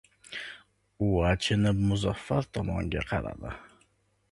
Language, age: Uzbek, 30-39